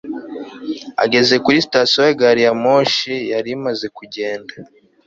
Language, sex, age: Kinyarwanda, male, 19-29